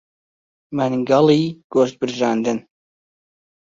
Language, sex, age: Central Kurdish, male, 19-29